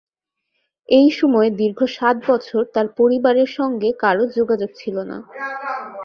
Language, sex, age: Bengali, female, 19-29